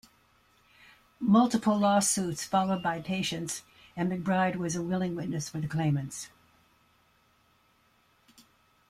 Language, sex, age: English, female, 70-79